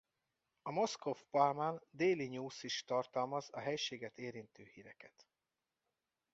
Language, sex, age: Hungarian, male, 40-49